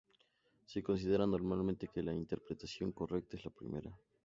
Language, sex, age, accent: Spanish, male, 19-29, México